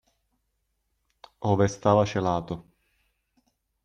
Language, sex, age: Italian, male, 30-39